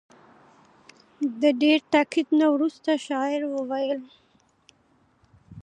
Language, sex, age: Pashto, female, 19-29